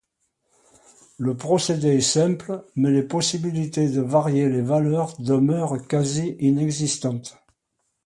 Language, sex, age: French, male, 70-79